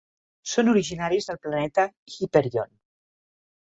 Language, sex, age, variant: Catalan, female, 60-69, Central